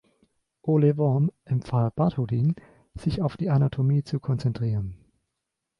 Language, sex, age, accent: German, male, 19-29, Deutschland Deutsch